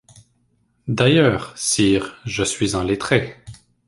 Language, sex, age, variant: French, male, 19-29, Français de métropole